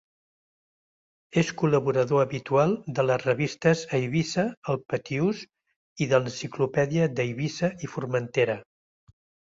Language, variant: Catalan, Central